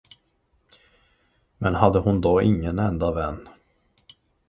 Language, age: Swedish, 30-39